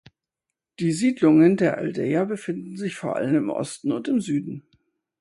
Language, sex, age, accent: German, female, 50-59, Deutschland Deutsch